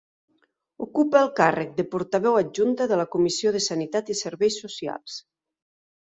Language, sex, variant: Catalan, female, Nord-Occidental